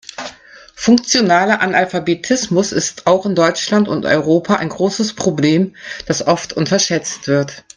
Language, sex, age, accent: German, female, 50-59, Deutschland Deutsch